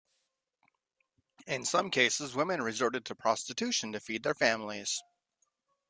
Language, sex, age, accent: English, male, 40-49, United States English